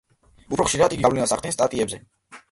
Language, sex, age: Georgian, male, 19-29